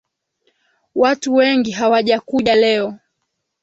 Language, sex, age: Swahili, female, 19-29